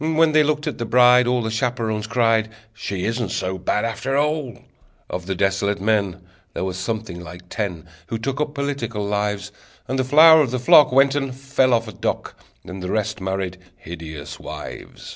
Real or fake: real